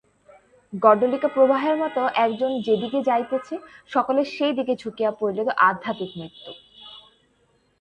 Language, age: Bengali, 19-29